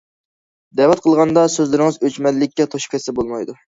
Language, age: Uyghur, 19-29